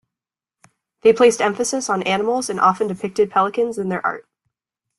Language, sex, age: English, female, under 19